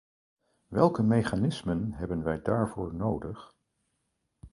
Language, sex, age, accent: Dutch, male, 60-69, Nederlands Nederlands